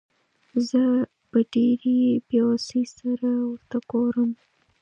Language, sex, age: Pashto, female, under 19